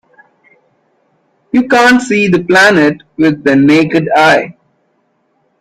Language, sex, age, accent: English, male, 19-29, India and South Asia (India, Pakistan, Sri Lanka)